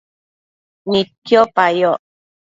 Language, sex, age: Matsés, female, under 19